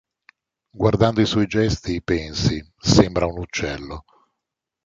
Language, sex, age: Italian, male, 60-69